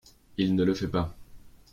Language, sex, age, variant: French, male, 19-29, Français de métropole